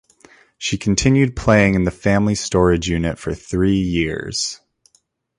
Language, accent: English, United States English